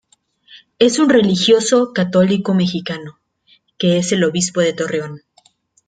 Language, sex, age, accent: Spanish, female, 19-29, México